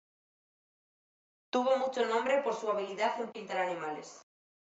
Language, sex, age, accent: Spanish, female, 19-29, España: Norte peninsular (Asturias, Castilla y León, Cantabria, País Vasco, Navarra, Aragón, La Rioja, Guadalajara, Cuenca)